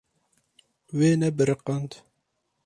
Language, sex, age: Kurdish, male, 30-39